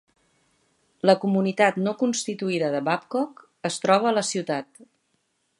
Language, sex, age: Catalan, female, 40-49